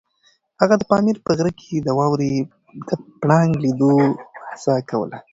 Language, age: Pashto, 19-29